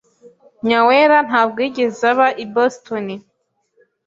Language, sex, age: Kinyarwanda, female, 19-29